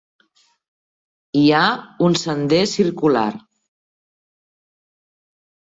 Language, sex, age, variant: Catalan, female, 40-49, Central